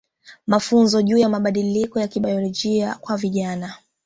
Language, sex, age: Swahili, female, 19-29